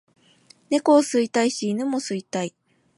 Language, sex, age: Japanese, female, 19-29